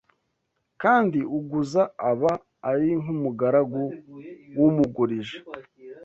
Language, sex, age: Kinyarwanda, male, 19-29